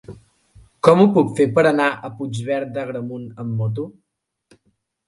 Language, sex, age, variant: Catalan, male, under 19, Central